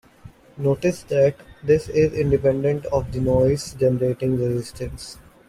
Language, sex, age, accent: English, male, 19-29, India and South Asia (India, Pakistan, Sri Lanka)